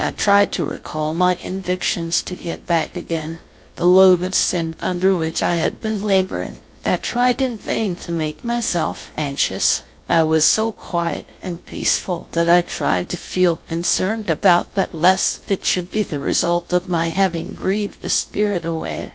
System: TTS, GlowTTS